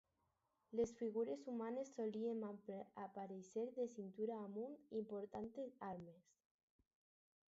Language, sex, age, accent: Catalan, female, under 19, aprenent (recent, des del castellà)